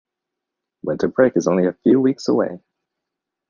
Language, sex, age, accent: English, male, 30-39, United States English